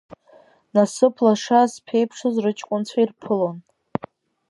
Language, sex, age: Abkhazian, female, under 19